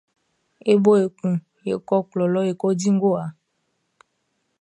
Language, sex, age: Baoulé, female, 19-29